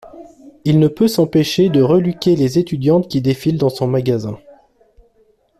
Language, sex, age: French, male, 40-49